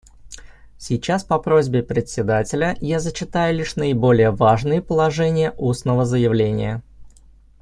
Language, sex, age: Russian, male, 30-39